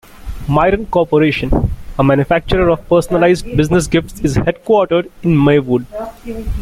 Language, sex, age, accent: English, male, 19-29, India and South Asia (India, Pakistan, Sri Lanka)